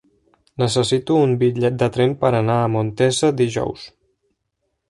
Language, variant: Catalan, Central